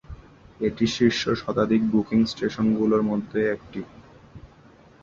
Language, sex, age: Bengali, male, 19-29